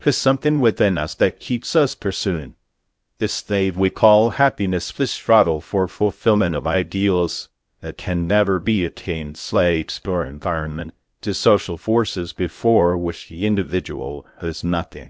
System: TTS, VITS